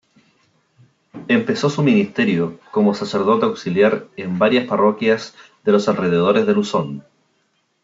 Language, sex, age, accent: Spanish, male, 30-39, Chileno: Chile, Cuyo